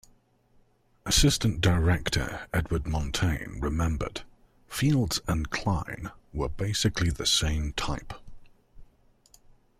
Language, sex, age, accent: English, male, 30-39, England English